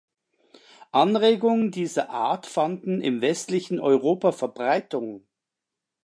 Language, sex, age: German, male, 50-59